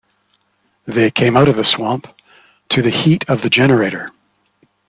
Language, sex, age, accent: English, male, 60-69, Canadian English